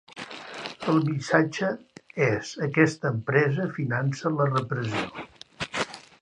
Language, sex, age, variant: Catalan, male, 60-69, Central